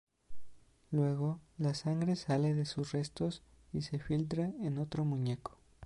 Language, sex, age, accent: Spanish, male, under 19, México